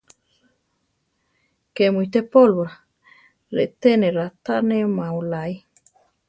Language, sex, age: Central Tarahumara, female, 30-39